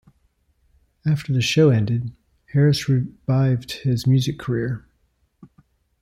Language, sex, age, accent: English, male, 40-49, United States English